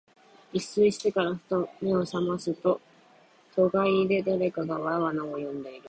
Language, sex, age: Japanese, female, under 19